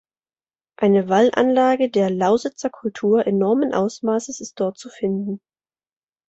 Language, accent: German, Deutschland Deutsch